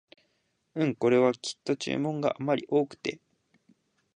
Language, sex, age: Japanese, male, 19-29